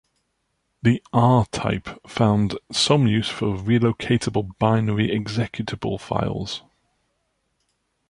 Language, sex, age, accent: English, male, 30-39, England English